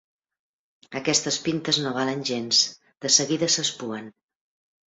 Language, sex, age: Catalan, female, 60-69